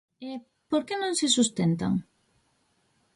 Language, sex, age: Galician, female, 19-29